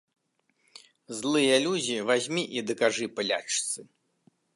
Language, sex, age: Belarusian, male, 40-49